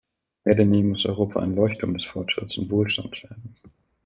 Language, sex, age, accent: German, male, 19-29, Deutschland Deutsch